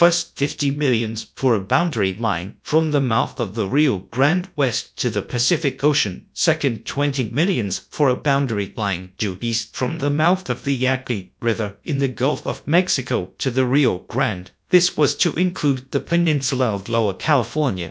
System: TTS, GradTTS